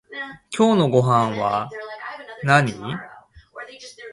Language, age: Japanese, 30-39